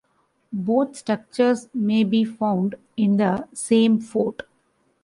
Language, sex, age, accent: English, female, 40-49, India and South Asia (India, Pakistan, Sri Lanka)